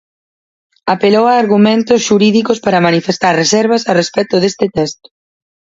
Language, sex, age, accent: Galician, female, 19-29, Oriental (común en zona oriental); Normativo (estándar)